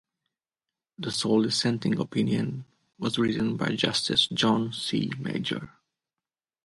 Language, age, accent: English, 30-39, Eastern European